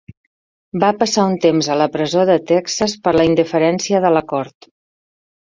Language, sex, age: Catalan, female, 60-69